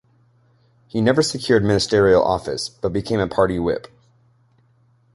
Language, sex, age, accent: English, male, 19-29, United States English